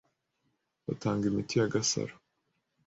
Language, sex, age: Kinyarwanda, male, 19-29